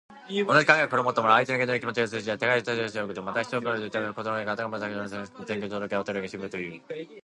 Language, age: Japanese, 19-29